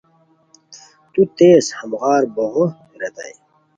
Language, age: Khowar, 30-39